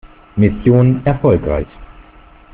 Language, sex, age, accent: German, male, 30-39, Deutschland Deutsch